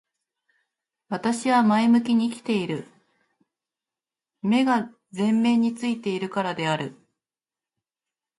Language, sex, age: Japanese, female, 30-39